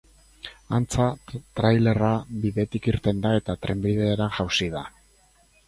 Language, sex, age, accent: Basque, male, 50-59, Erdialdekoa edo Nafarra (Gipuzkoa, Nafarroa)